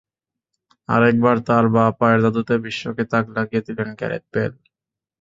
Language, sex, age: Bengali, male, 19-29